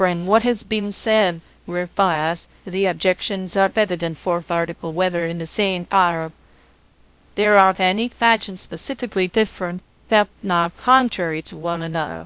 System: TTS, VITS